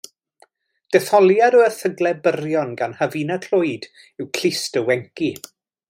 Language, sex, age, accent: Welsh, male, 40-49, Y Deyrnas Unedig Cymraeg